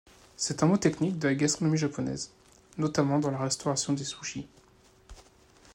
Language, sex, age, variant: French, male, 19-29, Français de métropole